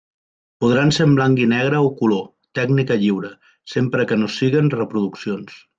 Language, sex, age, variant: Catalan, male, 30-39, Central